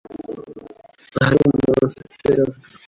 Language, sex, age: Kinyarwanda, male, under 19